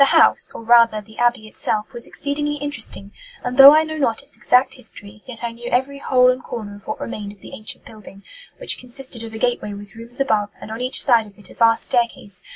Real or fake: real